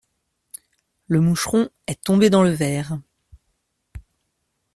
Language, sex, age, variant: French, male, 19-29, Français de métropole